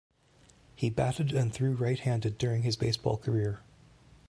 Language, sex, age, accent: English, male, 40-49, Canadian English